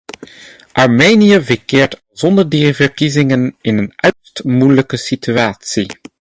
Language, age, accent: Dutch, 19-29, Nederlands Nederlands